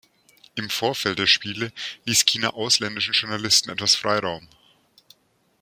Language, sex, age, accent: German, male, 40-49, Deutschland Deutsch